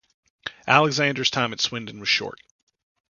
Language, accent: English, United States English